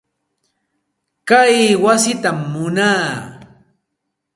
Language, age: Santa Ana de Tusi Pasco Quechua, 40-49